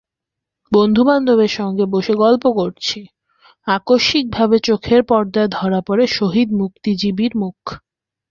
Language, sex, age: Bengali, female, 19-29